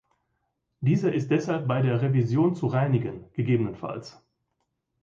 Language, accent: German, Deutschland Deutsch